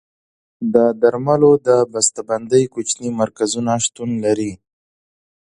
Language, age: Pashto, 19-29